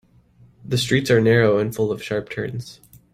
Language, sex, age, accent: English, male, 19-29, United States English